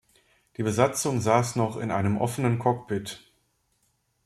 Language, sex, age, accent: German, male, 30-39, Deutschland Deutsch